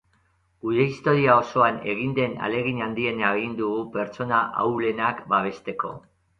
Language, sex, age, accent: Basque, male, 50-59, Mendebalekoa (Araba, Bizkaia, Gipuzkoako mendebaleko herri batzuk)